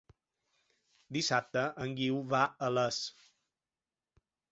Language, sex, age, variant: Catalan, male, 40-49, Balear